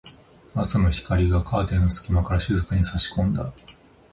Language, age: Japanese, 30-39